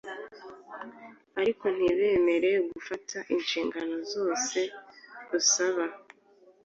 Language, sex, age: Kinyarwanda, female, 19-29